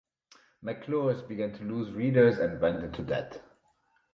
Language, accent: English, German